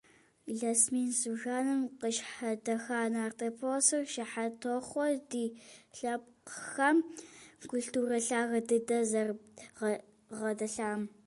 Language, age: Kabardian, under 19